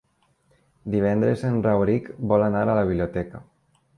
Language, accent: Catalan, valencià